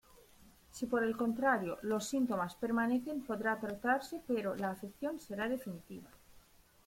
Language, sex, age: Spanish, female, 30-39